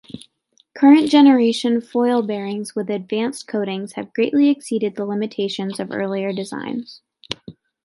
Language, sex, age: English, female, 19-29